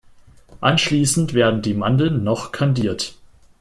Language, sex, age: German, female, 19-29